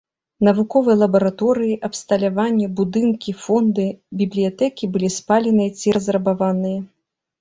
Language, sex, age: Belarusian, female, 30-39